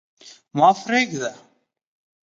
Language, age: Pashto, 19-29